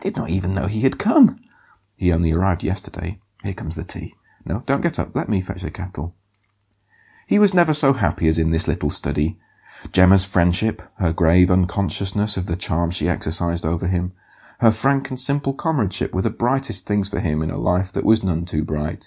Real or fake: real